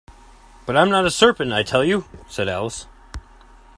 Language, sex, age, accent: English, male, 40-49, United States English